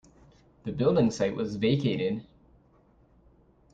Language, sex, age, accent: English, male, 19-29, United States English